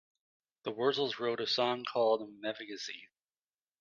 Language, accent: English, United States English